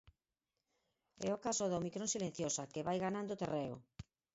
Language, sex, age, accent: Galician, female, 40-49, Central (gheada)